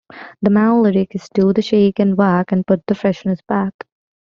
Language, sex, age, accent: English, female, 19-29, United States English